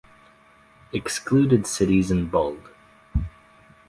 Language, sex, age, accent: English, male, 19-29, Australian English